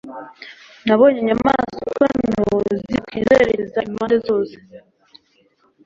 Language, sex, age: Kinyarwanda, female, under 19